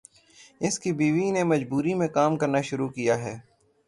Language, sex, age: Urdu, male, 19-29